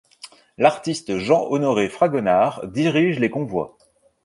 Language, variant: French, Français de métropole